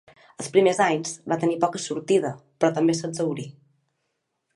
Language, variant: Catalan, Balear